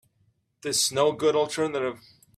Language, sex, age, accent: English, male, 30-39, United States English